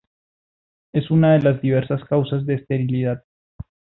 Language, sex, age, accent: Spanish, male, 30-39, Andino-Pacífico: Colombia, Perú, Ecuador, oeste de Bolivia y Venezuela andina